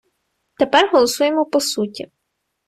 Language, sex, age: Ukrainian, female, 30-39